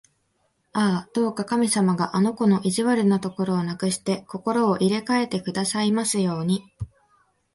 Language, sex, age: Japanese, female, 19-29